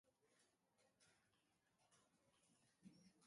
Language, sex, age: Basque, male, under 19